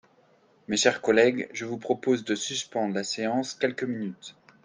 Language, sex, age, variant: French, male, 30-39, Français de métropole